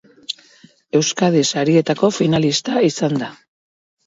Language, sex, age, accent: Basque, female, 40-49, Mendebalekoa (Araba, Bizkaia, Gipuzkoako mendebaleko herri batzuk)